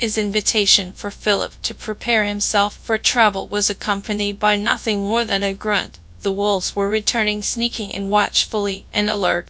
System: TTS, GradTTS